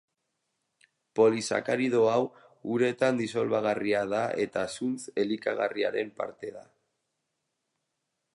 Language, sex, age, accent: Basque, male, 30-39, Mendebalekoa (Araba, Bizkaia, Gipuzkoako mendebaleko herri batzuk)